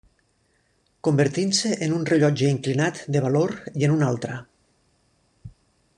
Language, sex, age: Catalan, male, 40-49